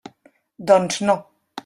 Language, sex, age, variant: Catalan, female, 50-59, Central